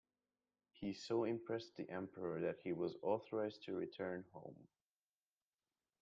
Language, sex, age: English, male, under 19